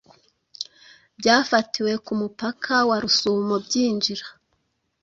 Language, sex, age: Kinyarwanda, female, 30-39